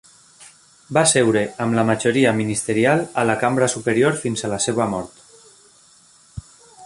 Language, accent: Catalan, valencià